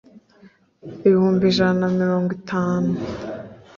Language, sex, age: Kinyarwanda, female, 19-29